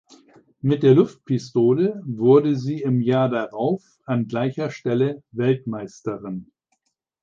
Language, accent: German, Deutschland Deutsch